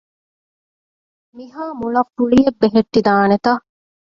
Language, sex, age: Divehi, female, 30-39